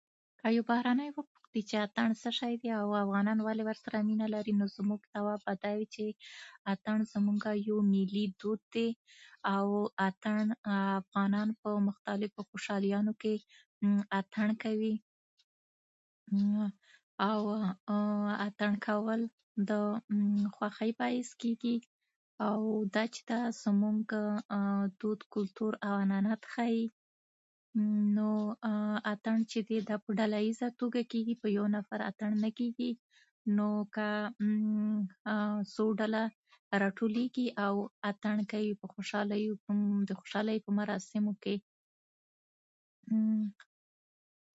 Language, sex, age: Pashto, female, 30-39